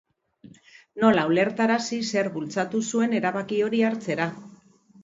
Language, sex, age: Basque, female, 50-59